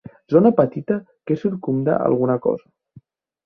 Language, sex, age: Catalan, male, 19-29